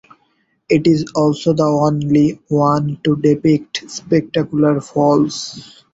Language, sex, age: English, male, 19-29